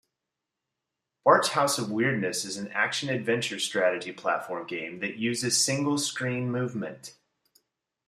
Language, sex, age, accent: English, male, 30-39, United States English